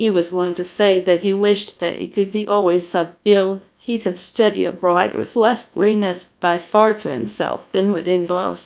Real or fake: fake